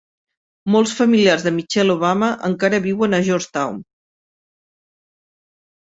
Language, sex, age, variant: Catalan, female, 50-59, Central